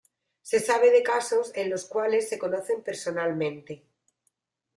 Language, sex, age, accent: Spanish, female, 40-49, España: Sur peninsular (Andalucia, Extremadura, Murcia)